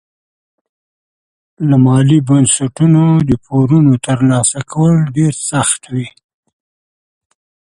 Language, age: Pashto, 70-79